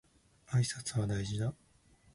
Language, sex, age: Japanese, male, 19-29